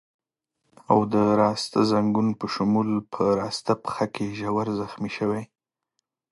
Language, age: Pashto, 19-29